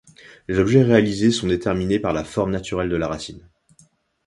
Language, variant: French, Français de métropole